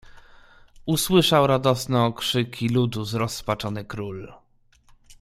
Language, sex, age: Polish, male, 30-39